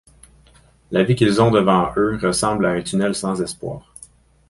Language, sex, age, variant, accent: French, male, 30-39, Français d'Amérique du Nord, Français du Canada